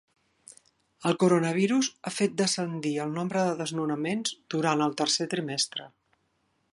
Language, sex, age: Catalan, female, 60-69